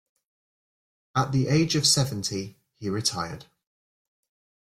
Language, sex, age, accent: English, male, 30-39, England English